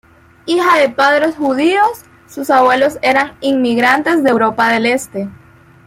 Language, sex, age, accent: Spanish, female, 19-29, América central